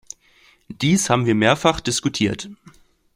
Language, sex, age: German, male, 19-29